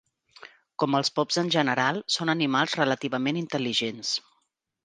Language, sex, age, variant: Catalan, female, 40-49, Central